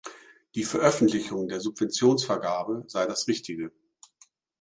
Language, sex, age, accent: German, male, 50-59, Deutschland Deutsch